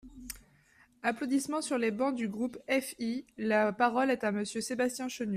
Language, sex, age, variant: French, female, 19-29, Français de métropole